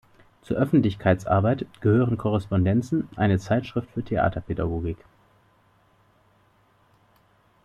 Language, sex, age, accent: German, male, 30-39, Deutschland Deutsch